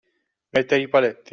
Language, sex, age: Italian, male, 19-29